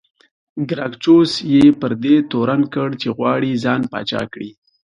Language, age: Pashto, 19-29